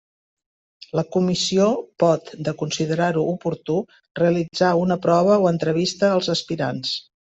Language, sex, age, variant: Catalan, female, 60-69, Central